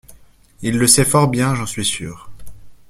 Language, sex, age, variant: French, male, 19-29, Français de métropole